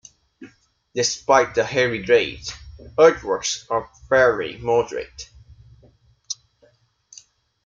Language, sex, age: English, male, 19-29